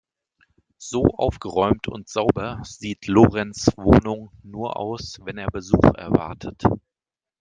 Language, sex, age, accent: German, male, 30-39, Deutschland Deutsch